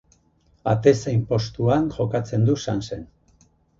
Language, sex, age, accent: Basque, male, 50-59, Erdialdekoa edo Nafarra (Gipuzkoa, Nafarroa)